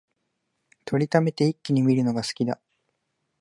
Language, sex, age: Japanese, male, 19-29